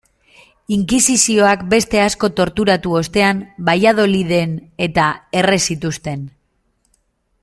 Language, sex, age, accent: Basque, female, 19-29, Mendebalekoa (Araba, Bizkaia, Gipuzkoako mendebaleko herri batzuk)